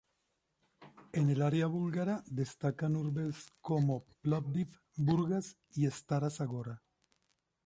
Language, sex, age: Spanish, male, 50-59